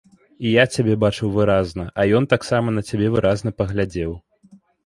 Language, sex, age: Belarusian, male, 19-29